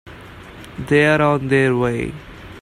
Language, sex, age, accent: English, male, 19-29, India and South Asia (India, Pakistan, Sri Lanka)